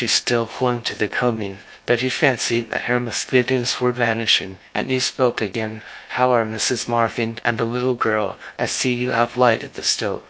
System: TTS, GlowTTS